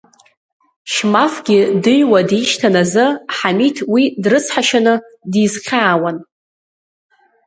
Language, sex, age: Abkhazian, female, under 19